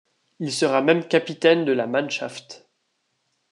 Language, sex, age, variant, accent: French, male, under 19, Français d'Europe, Français de Suisse